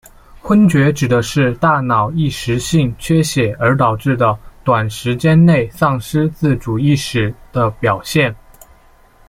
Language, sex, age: Chinese, male, 19-29